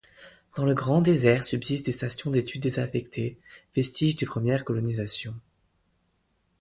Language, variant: French, Français de métropole